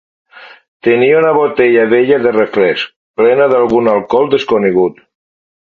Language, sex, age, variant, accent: Catalan, male, 40-49, Valencià meridional, valencià